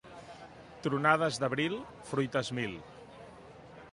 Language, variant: Catalan, Central